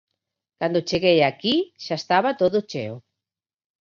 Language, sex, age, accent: Galician, female, 40-49, Normativo (estándar)